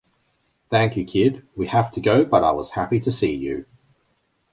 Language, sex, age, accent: English, male, 30-39, Australian English